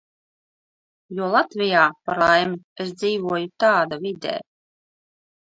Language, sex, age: Latvian, female, 40-49